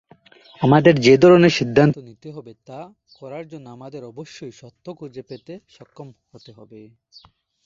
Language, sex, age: Bengali, male, 19-29